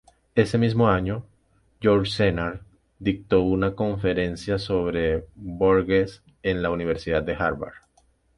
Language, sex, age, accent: Spanish, male, 30-39, Caribe: Cuba, Venezuela, Puerto Rico, República Dominicana, Panamá, Colombia caribeña, México caribeño, Costa del golfo de México